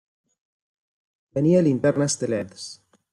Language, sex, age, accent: Spanish, male, 19-29, Rioplatense: Argentina, Uruguay, este de Bolivia, Paraguay